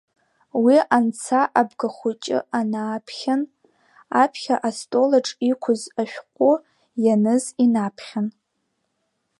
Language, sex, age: Abkhazian, female, under 19